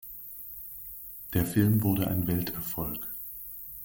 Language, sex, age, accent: German, male, 40-49, Deutschland Deutsch